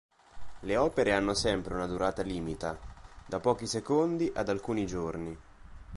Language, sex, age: Italian, male, 19-29